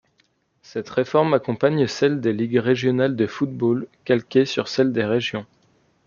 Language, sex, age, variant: French, male, 19-29, Français de métropole